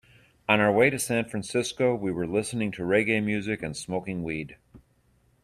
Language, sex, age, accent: English, male, 50-59, United States English